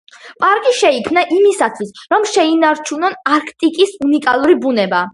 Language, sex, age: Georgian, female, under 19